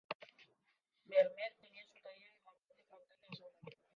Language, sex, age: Spanish, female, 19-29